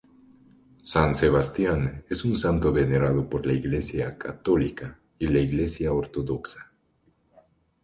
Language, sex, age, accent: Spanish, male, 19-29, Andino-Pacífico: Colombia, Perú, Ecuador, oeste de Bolivia y Venezuela andina